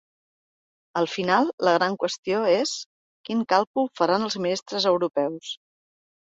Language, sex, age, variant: Catalan, female, 50-59, Central